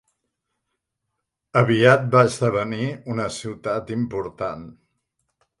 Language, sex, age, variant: Catalan, male, 70-79, Central